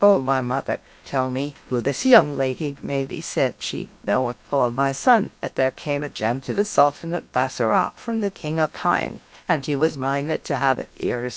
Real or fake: fake